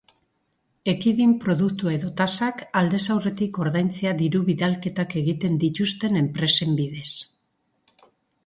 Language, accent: Basque, Erdialdekoa edo Nafarra (Gipuzkoa, Nafarroa)